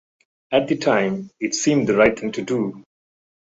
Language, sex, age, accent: English, male, 50-59, India and South Asia (India, Pakistan, Sri Lanka)